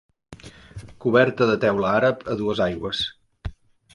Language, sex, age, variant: Catalan, male, 40-49, Central